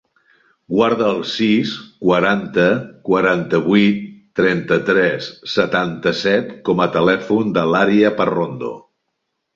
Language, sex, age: Catalan, male, 60-69